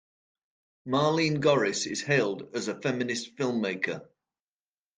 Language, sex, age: English, male, 50-59